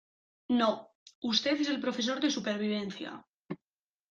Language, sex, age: Spanish, female, 19-29